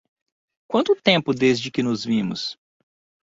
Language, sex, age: Portuguese, male, 19-29